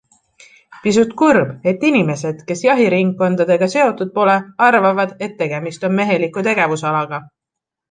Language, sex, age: Estonian, female, 19-29